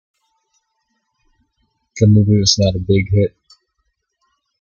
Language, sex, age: English, male, 19-29